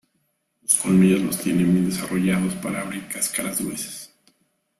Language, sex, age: Spanish, male, 40-49